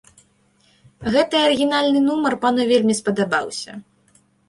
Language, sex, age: Belarusian, female, 19-29